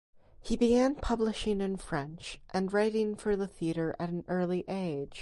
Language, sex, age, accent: English, female, under 19, United States English